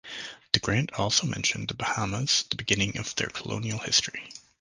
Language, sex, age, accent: English, male, 19-29, United States English